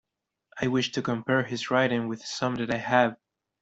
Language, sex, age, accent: English, male, 19-29, United States English